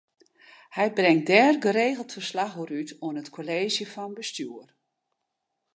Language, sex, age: Western Frisian, female, 60-69